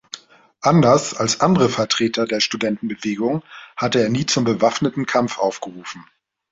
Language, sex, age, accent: German, male, 40-49, Deutschland Deutsch